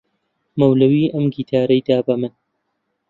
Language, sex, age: Central Kurdish, male, 19-29